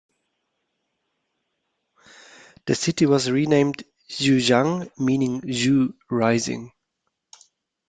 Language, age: English, 30-39